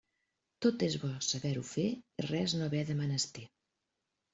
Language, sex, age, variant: Catalan, female, 50-59, Central